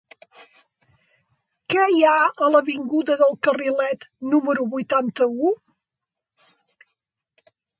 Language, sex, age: Catalan, female, 60-69